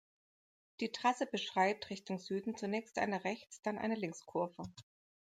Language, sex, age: German, female, 30-39